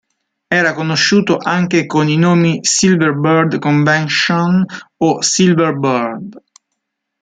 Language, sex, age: Italian, male, 30-39